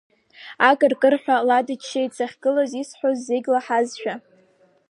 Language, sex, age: Abkhazian, female, 19-29